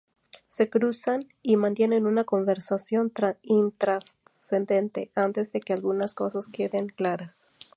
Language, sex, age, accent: Spanish, female, 30-39, México